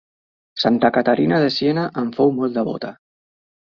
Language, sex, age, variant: Catalan, male, 40-49, Central